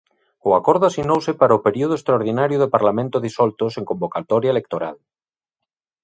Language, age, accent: Galician, 40-49, Normativo (estándar)